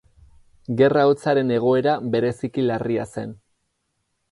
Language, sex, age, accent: Basque, male, 30-39, Erdialdekoa edo Nafarra (Gipuzkoa, Nafarroa)